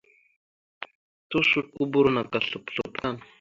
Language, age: Mada (Cameroon), 19-29